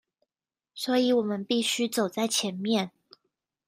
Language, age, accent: Chinese, 19-29, 出生地：臺北市